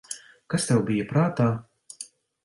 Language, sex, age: Latvian, male, 40-49